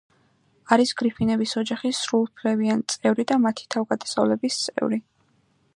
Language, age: Georgian, under 19